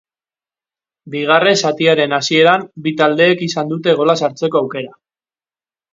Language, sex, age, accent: Basque, male, 19-29, Mendebalekoa (Araba, Bizkaia, Gipuzkoako mendebaleko herri batzuk)